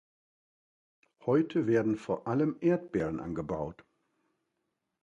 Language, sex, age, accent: German, male, 50-59, Deutschland Deutsch